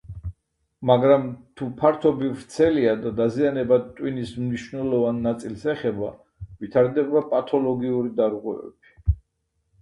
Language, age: Georgian, 60-69